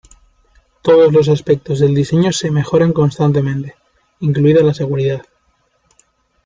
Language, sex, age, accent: Spanish, male, 19-29, España: Norte peninsular (Asturias, Castilla y León, Cantabria, País Vasco, Navarra, Aragón, La Rioja, Guadalajara, Cuenca)